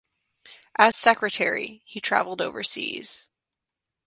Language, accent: English, United States English